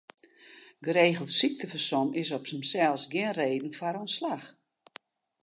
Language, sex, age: Western Frisian, female, 60-69